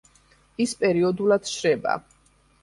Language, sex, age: Georgian, female, 50-59